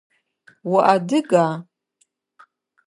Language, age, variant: Adyghe, 40-49, Адыгабзэ (Кирил, пстэумэ зэдыряе)